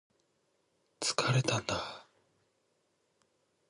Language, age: Japanese, 19-29